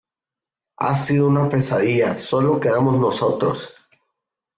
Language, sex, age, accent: Spanish, male, under 19, México